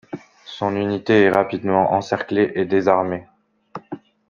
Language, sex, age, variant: French, male, 19-29, Français de métropole